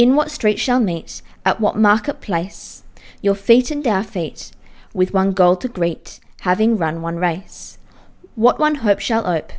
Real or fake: real